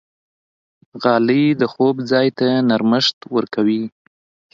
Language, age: Pashto, 19-29